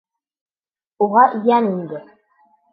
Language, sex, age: Bashkir, female, 19-29